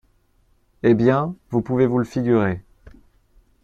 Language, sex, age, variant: French, male, 19-29, Français de métropole